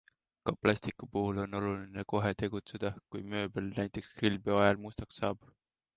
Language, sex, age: Estonian, male, 19-29